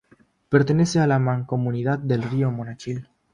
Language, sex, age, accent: Spanish, male, under 19, Andino-Pacífico: Colombia, Perú, Ecuador, oeste de Bolivia y Venezuela andina; Rioplatense: Argentina, Uruguay, este de Bolivia, Paraguay